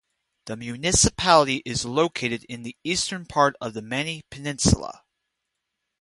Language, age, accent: English, 19-29, United States English